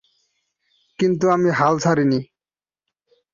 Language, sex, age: Bengali, male, 19-29